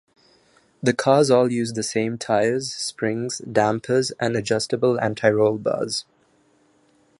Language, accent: English, England English; India and South Asia (India, Pakistan, Sri Lanka)